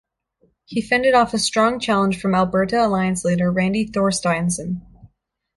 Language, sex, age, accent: English, female, 19-29, United States English